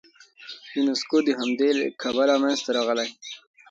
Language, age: Pashto, 19-29